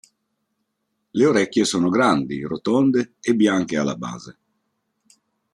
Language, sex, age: Italian, male, 50-59